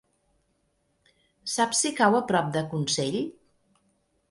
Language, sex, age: Catalan, female, 50-59